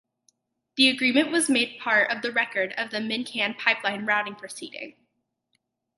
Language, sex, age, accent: English, female, under 19, United States English